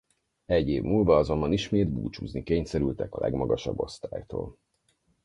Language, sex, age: Hungarian, male, 40-49